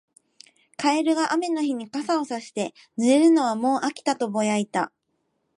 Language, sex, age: Japanese, female, 19-29